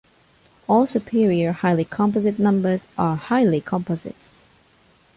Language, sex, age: English, female, under 19